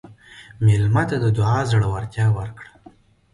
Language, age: Pashto, 30-39